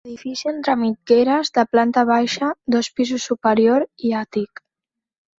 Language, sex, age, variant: Catalan, female, under 19, Central